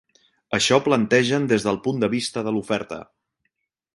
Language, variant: Catalan, Central